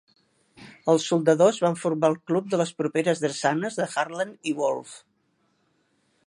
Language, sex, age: Catalan, female, 50-59